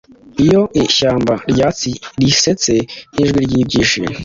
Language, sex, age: Kinyarwanda, male, 19-29